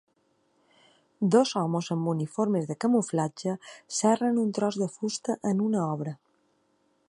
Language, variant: Catalan, Balear